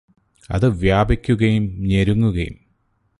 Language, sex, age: Malayalam, male, 40-49